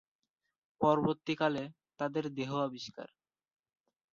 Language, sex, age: Bengali, male, under 19